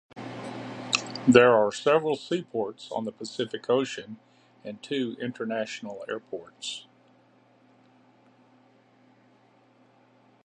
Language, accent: English, United States English